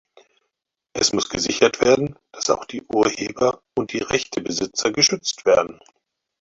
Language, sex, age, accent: German, male, 50-59, Deutschland Deutsch